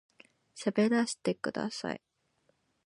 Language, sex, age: Japanese, female, under 19